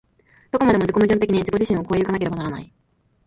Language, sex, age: Japanese, female, 19-29